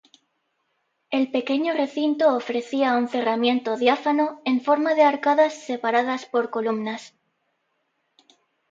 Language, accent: Spanish, España: Norte peninsular (Asturias, Castilla y León, Cantabria, País Vasco, Navarra, Aragón, La Rioja, Guadalajara, Cuenca)